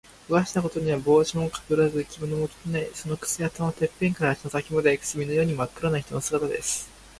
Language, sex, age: Japanese, male, 19-29